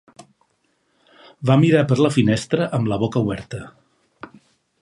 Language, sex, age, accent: Catalan, male, 50-59, Barceloní